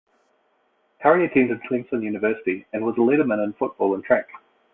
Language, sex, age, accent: English, male, 40-49, New Zealand English